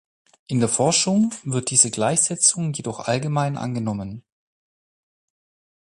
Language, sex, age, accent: German, male, 40-49, Deutschland Deutsch